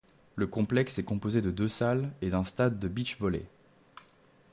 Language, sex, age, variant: French, male, 19-29, Français de métropole